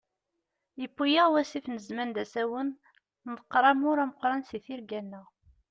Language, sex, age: Kabyle, female, 19-29